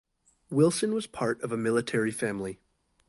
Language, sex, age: English, male, 19-29